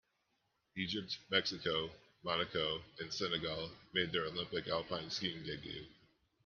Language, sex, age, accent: English, male, 30-39, United States English